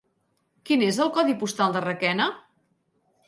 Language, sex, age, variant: Catalan, female, 40-49, Central